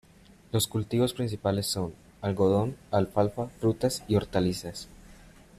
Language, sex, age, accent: Spanish, male, under 19, Andino-Pacífico: Colombia, Perú, Ecuador, oeste de Bolivia y Venezuela andina